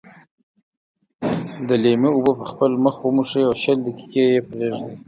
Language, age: Pashto, 30-39